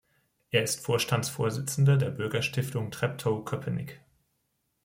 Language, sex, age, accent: German, male, 19-29, Deutschland Deutsch